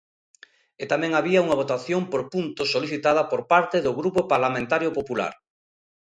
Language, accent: Galician, Oriental (común en zona oriental)